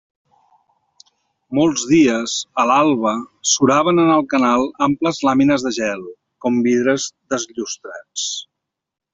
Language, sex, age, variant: Catalan, male, 50-59, Central